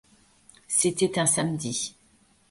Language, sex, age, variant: French, female, 30-39, Français de métropole